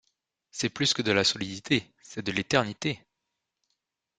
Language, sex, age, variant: French, male, 19-29, Français de métropole